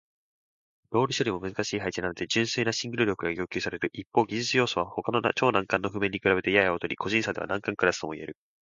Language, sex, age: Japanese, male, 19-29